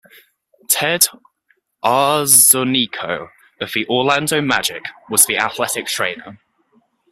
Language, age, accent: English, 19-29, England English